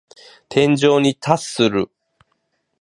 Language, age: Japanese, 50-59